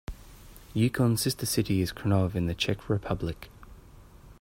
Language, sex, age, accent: English, male, 30-39, Australian English